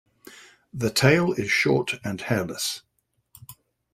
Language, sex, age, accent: English, male, 60-69, England English